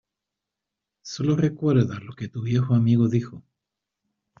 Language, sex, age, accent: Spanish, male, 50-59, España: Islas Canarias